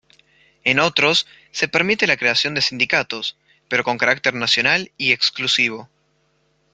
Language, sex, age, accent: Spanish, male, 19-29, Rioplatense: Argentina, Uruguay, este de Bolivia, Paraguay